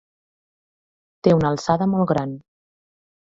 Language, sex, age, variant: Catalan, female, 19-29, Central